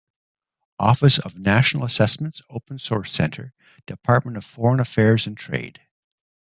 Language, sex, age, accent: English, male, 60-69, Canadian English